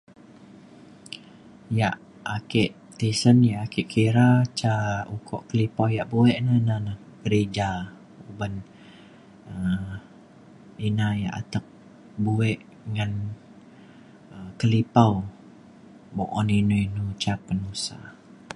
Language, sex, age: Mainstream Kenyah, male, 19-29